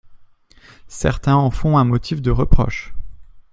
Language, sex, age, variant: French, male, 30-39, Français de métropole